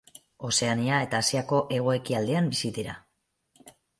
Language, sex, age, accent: Basque, female, 40-49, Mendebalekoa (Araba, Bizkaia, Gipuzkoako mendebaleko herri batzuk)